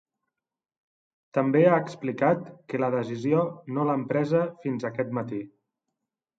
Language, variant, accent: Catalan, Central, central